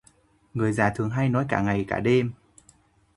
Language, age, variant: Vietnamese, 19-29, Hà Nội